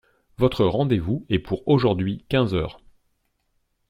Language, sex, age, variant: French, male, 40-49, Français de métropole